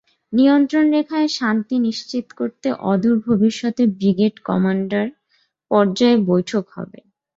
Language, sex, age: Bengali, female, 19-29